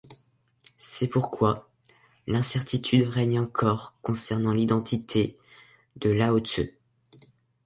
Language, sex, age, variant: French, male, under 19, Français de métropole